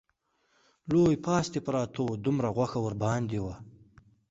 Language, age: Pashto, under 19